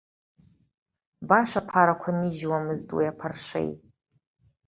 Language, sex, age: Abkhazian, female, 40-49